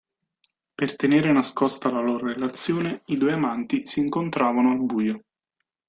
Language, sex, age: Italian, male, 30-39